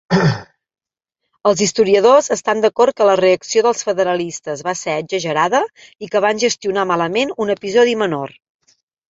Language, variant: Catalan, Central